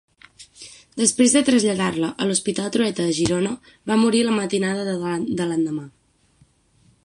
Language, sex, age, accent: Catalan, female, 19-29, central; septentrional